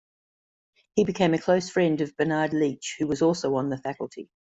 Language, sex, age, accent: English, female, 50-59, Australian English